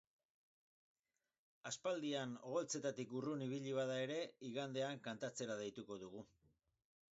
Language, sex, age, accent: Basque, male, 60-69, Mendebalekoa (Araba, Bizkaia, Gipuzkoako mendebaleko herri batzuk)